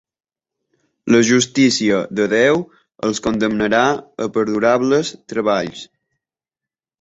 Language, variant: Catalan, Balear